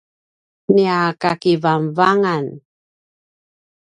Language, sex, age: Paiwan, female, 50-59